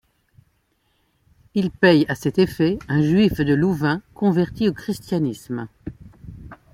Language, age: French, 60-69